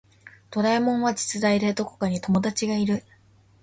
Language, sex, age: Japanese, female, 19-29